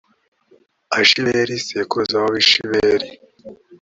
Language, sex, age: Kinyarwanda, male, 19-29